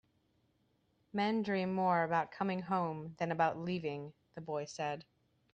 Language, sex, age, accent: English, female, 30-39, United States English